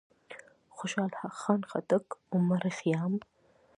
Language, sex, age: Pashto, female, 19-29